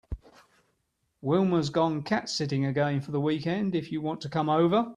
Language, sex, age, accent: English, male, 60-69, England English